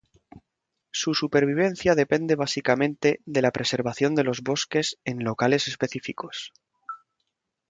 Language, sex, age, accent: Spanish, male, 19-29, España: Centro-Sur peninsular (Madrid, Toledo, Castilla-La Mancha)